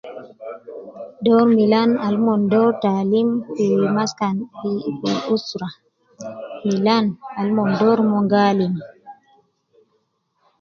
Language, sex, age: Nubi, female, 30-39